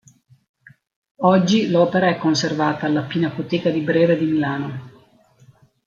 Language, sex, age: Italian, female, 50-59